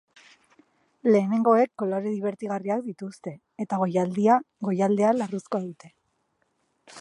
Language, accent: Basque, Erdialdekoa edo Nafarra (Gipuzkoa, Nafarroa)